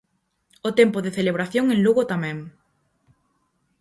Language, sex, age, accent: Galician, female, 19-29, Atlántico (seseo e gheada)